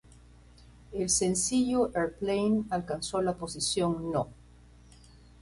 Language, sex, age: Spanish, female, 60-69